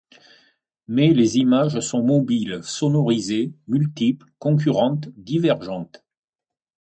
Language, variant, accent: French, Français de métropole, Français du sud de la France